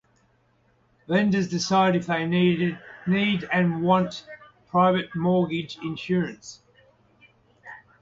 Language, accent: English, Australian English